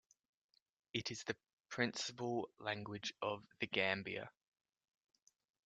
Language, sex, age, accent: English, male, 19-29, Australian English